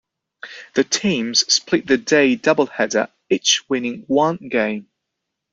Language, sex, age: English, male, 30-39